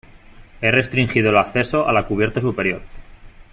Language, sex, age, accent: Spanish, male, 19-29, España: Centro-Sur peninsular (Madrid, Toledo, Castilla-La Mancha)